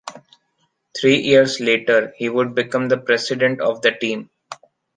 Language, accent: English, India and South Asia (India, Pakistan, Sri Lanka)